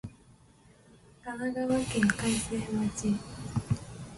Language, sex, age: Japanese, male, 19-29